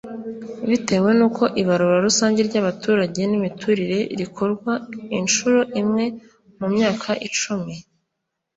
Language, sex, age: Kinyarwanda, female, 30-39